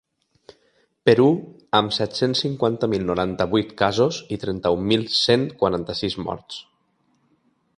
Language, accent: Catalan, valencià